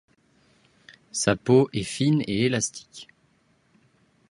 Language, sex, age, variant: French, male, 19-29, Français de métropole